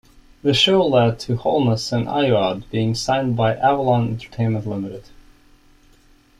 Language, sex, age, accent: English, male, 30-39, Canadian English